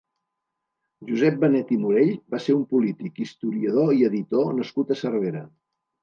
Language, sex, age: Catalan, male, 80-89